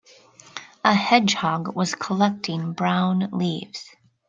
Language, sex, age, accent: English, female, 40-49, United States English